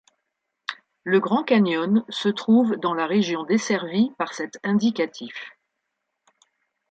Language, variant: French, Français de métropole